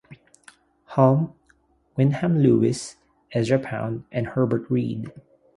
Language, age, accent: English, 30-39, Filipino